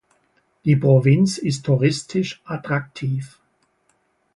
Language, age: German, 70-79